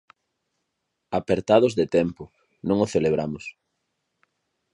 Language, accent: Galician, Normativo (estándar)